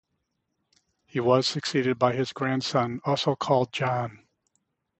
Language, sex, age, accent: English, male, 60-69, United States English